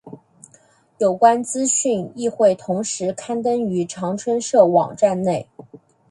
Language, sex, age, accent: Chinese, female, 30-39, 出生地：福建省